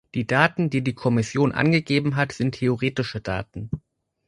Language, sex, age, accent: German, male, 30-39, Deutschland Deutsch